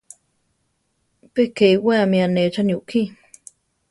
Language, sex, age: Central Tarahumara, female, 30-39